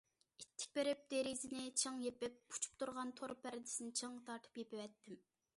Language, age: Uyghur, 19-29